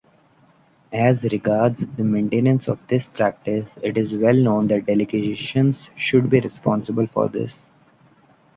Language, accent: English, India and South Asia (India, Pakistan, Sri Lanka)